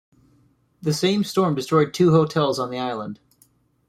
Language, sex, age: English, male, 19-29